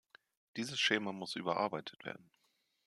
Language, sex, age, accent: German, male, 30-39, Deutschland Deutsch